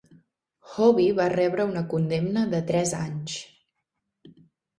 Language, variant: Catalan, Septentrional